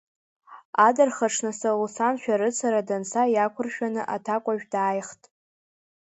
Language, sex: Abkhazian, female